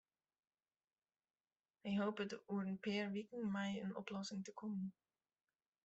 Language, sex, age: Western Frisian, female, 30-39